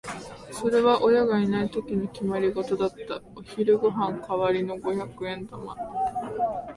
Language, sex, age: Japanese, female, 19-29